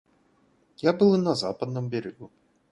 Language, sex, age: Russian, male, 19-29